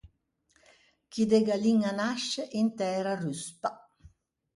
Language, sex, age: Ligurian, male, 30-39